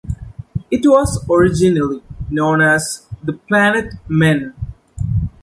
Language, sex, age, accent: English, male, 19-29, India and South Asia (India, Pakistan, Sri Lanka)